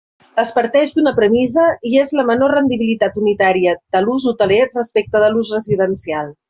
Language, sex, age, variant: Catalan, female, 40-49, Central